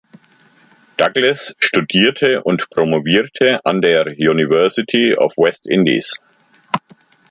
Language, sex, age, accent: German, male, 50-59, Deutschland Deutsch